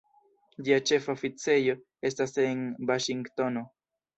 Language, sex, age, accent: Esperanto, male, 19-29, Internacia